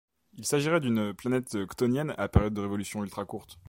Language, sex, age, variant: French, male, 19-29, Français de métropole